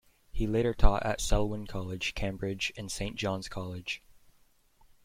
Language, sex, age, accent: English, male, under 19, United States English